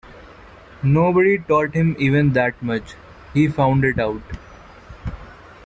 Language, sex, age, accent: English, male, 19-29, India and South Asia (India, Pakistan, Sri Lanka)